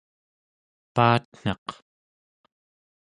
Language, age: Central Yupik, 30-39